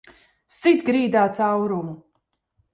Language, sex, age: Latvian, female, 30-39